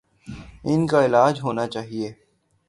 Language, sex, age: Urdu, male, 19-29